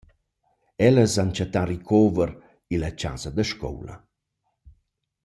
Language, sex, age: Romansh, male, 40-49